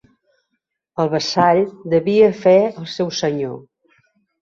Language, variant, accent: Catalan, Central, central